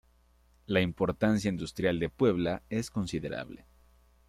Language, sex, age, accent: Spanish, male, 19-29, México